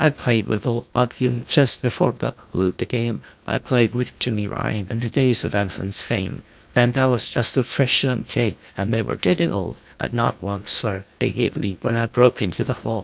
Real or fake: fake